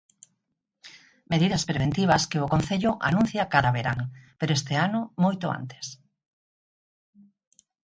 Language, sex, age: Galician, female, 40-49